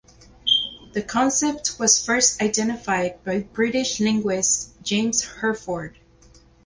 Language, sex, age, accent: English, female, 40-49, United States English